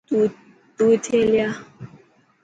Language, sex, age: Dhatki, female, 19-29